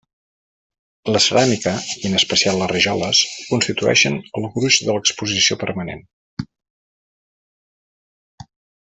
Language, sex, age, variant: Catalan, male, 50-59, Central